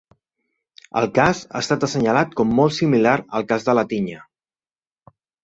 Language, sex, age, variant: Catalan, male, 30-39, Central